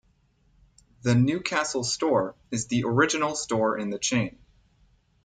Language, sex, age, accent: English, male, 19-29, United States English